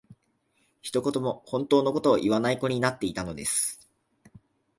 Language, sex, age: Japanese, male, under 19